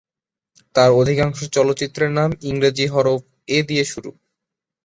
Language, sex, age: Bengali, male, 19-29